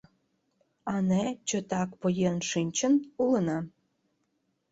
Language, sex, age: Mari, female, under 19